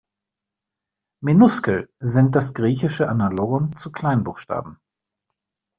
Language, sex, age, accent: German, male, 50-59, Deutschland Deutsch